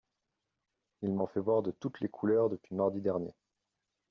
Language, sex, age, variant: French, male, 19-29, Français de métropole